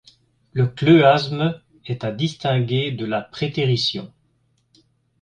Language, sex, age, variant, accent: French, male, 50-59, Français d'Europe, Français de Belgique